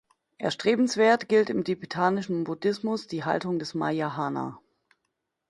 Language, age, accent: German, 40-49, Deutschland Deutsch